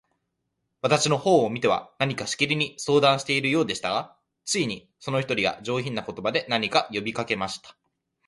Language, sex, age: Japanese, male, 19-29